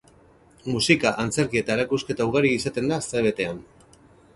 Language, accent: Basque, Mendebalekoa (Araba, Bizkaia, Gipuzkoako mendebaleko herri batzuk)